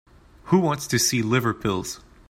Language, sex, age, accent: English, male, 19-29, Canadian English